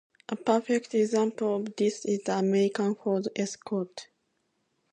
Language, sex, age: English, female, 19-29